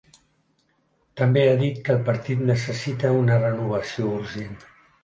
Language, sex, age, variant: Catalan, male, 70-79, Central